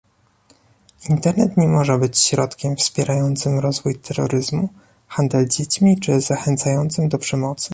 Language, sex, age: Polish, male, 19-29